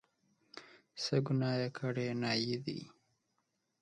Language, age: Pashto, 19-29